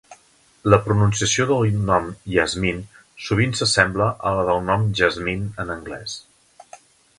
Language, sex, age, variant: Catalan, male, 50-59, Central